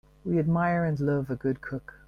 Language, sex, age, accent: English, female, 50-59, Irish English